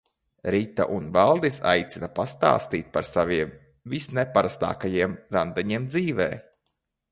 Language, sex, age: Latvian, male, 30-39